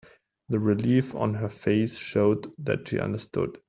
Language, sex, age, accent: English, male, 30-39, United States English